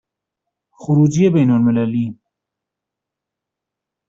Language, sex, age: Persian, male, 30-39